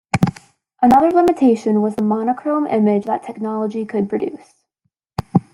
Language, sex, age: English, female, under 19